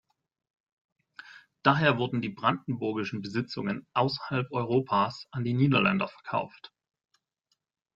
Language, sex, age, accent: German, male, 19-29, Deutschland Deutsch